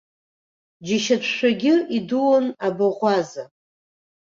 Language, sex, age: Abkhazian, female, 40-49